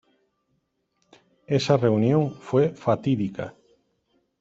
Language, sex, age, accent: Spanish, male, 40-49, España: Sur peninsular (Andalucia, Extremadura, Murcia)